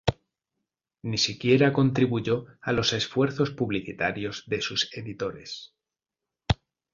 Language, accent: Spanish, España: Centro-Sur peninsular (Madrid, Toledo, Castilla-La Mancha)